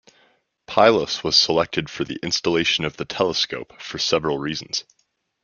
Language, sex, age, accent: English, male, 19-29, Canadian English